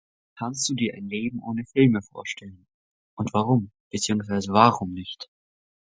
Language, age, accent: German, under 19, Deutschland Deutsch